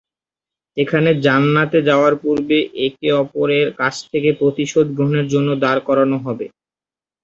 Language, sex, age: Bengali, male, 19-29